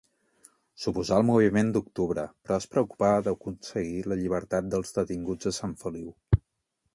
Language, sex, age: Catalan, male, 40-49